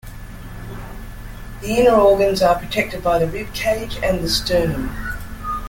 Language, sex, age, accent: English, female, 50-59, Australian English